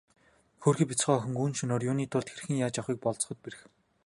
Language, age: Mongolian, 19-29